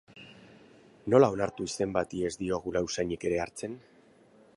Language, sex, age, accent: Basque, male, 40-49, Mendebalekoa (Araba, Bizkaia, Gipuzkoako mendebaleko herri batzuk)